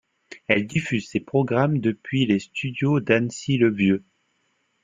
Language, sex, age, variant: French, male, 30-39, Français de métropole